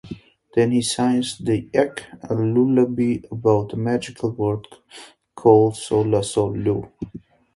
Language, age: English, 19-29